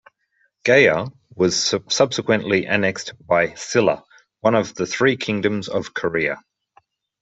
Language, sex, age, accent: English, male, 40-49, Australian English